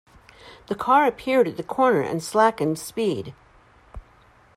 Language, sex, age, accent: English, female, 60-69, United States English